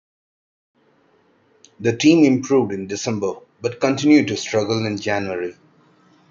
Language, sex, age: English, male, 19-29